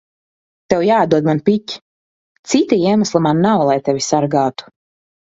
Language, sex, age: Latvian, female, 19-29